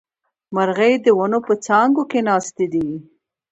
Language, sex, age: Pashto, female, 19-29